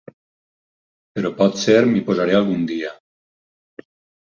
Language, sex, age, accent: Catalan, male, 50-59, valencià